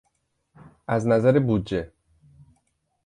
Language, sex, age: Persian, male, 40-49